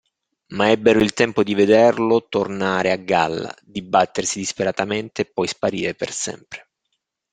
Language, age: Italian, 40-49